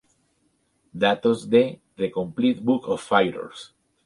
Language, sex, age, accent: Spanish, male, 40-49, Andino-Pacífico: Colombia, Perú, Ecuador, oeste de Bolivia y Venezuela andina